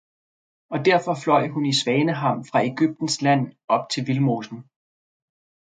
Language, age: Danish, 30-39